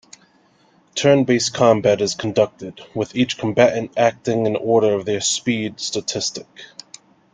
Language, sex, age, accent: English, male, 30-39, United States English